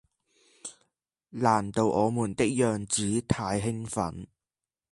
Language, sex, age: Cantonese, male, under 19